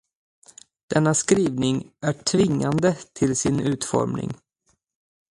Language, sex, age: Swedish, male, 30-39